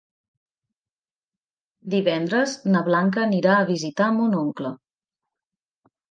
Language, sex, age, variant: Catalan, female, 30-39, Nord-Occidental